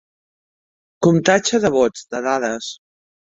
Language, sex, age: Catalan, female, 50-59